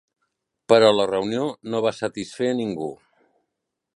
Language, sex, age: Catalan, male, 60-69